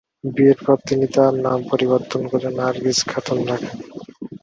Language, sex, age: Bengali, male, 19-29